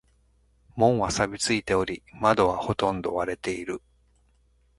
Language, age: Japanese, 50-59